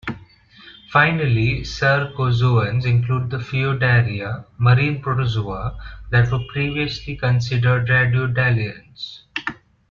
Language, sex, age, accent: English, male, 19-29, India and South Asia (India, Pakistan, Sri Lanka)